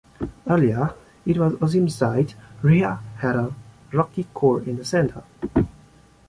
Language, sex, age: English, male, 19-29